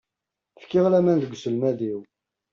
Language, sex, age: Kabyle, male, 30-39